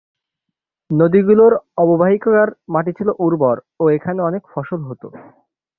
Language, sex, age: Bengali, male, 19-29